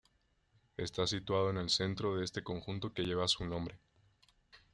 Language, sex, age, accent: Spanish, male, 19-29, México